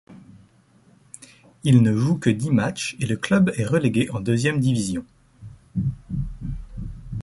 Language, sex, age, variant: French, male, 30-39, Français de métropole